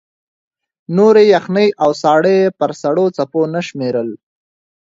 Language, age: Pashto, under 19